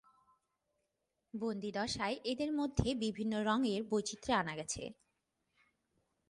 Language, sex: Bengali, female